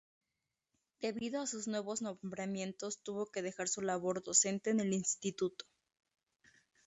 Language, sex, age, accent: Spanish, female, 19-29, México